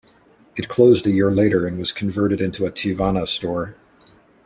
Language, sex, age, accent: English, male, 30-39, United States English